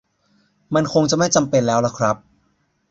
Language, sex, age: Thai, male, 19-29